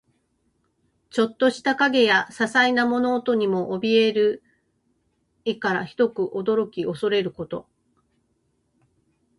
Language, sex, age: Japanese, female, 50-59